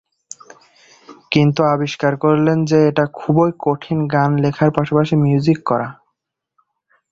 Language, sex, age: Bengali, male, 19-29